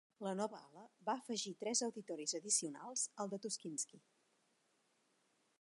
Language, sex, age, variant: Catalan, female, 40-49, Septentrional